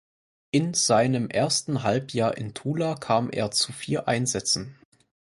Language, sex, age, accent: German, male, 19-29, Deutschland Deutsch